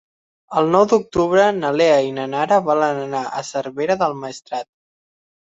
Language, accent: Catalan, valencià; apitxat